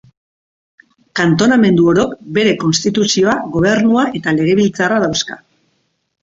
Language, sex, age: Basque, female, 40-49